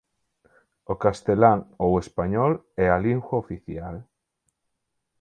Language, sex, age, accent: Galician, male, 30-39, Atlántico (seseo e gheada)